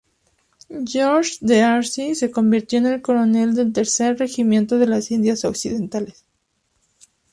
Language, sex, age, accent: Spanish, female, 19-29, México